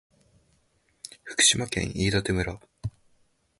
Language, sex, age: Japanese, male, under 19